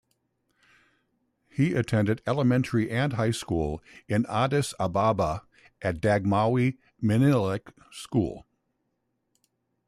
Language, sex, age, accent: English, male, 60-69, United States English